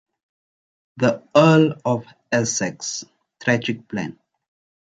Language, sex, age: English, male, 30-39